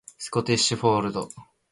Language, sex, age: Japanese, male, 19-29